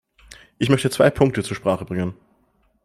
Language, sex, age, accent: German, male, 19-29, Österreichisches Deutsch